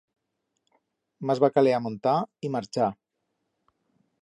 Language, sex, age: Aragonese, male, 40-49